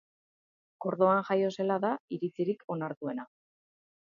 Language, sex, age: Basque, female, 40-49